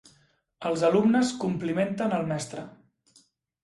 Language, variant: Catalan, Central